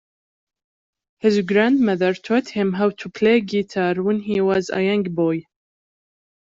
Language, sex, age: English, female, 19-29